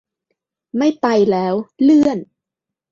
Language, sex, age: Thai, female, 30-39